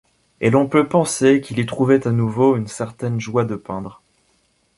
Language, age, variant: French, 19-29, Français de métropole